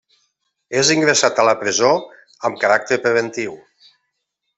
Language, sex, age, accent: Catalan, male, 50-59, valencià